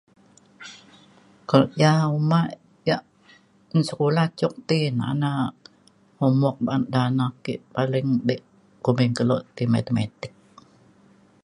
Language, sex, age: Mainstream Kenyah, female, 70-79